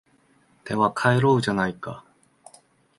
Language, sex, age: Japanese, male, 19-29